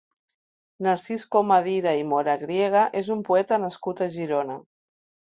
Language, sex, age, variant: Catalan, female, 50-59, Central